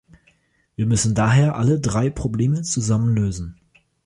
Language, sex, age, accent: German, male, under 19, Deutschland Deutsch